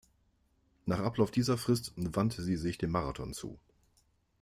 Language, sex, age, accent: German, male, 40-49, Deutschland Deutsch